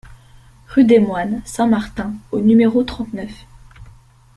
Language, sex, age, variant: French, female, under 19, Français de métropole